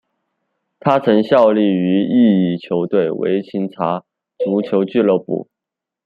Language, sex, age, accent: Chinese, male, 19-29, 出生地：四川省